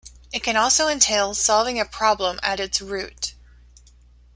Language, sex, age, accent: English, female, 30-39, United States English